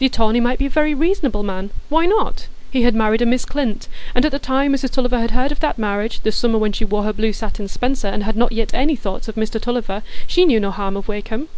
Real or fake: real